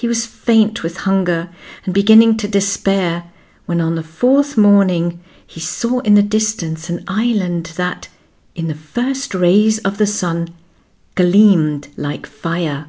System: none